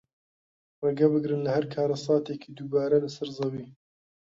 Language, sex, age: Central Kurdish, male, 19-29